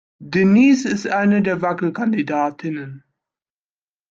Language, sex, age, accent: German, male, 40-49, Deutschland Deutsch